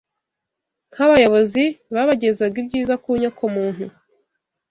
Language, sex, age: Kinyarwanda, female, 19-29